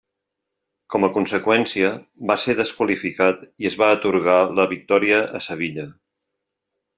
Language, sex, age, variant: Catalan, male, 50-59, Central